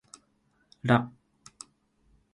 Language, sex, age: Japanese, male, under 19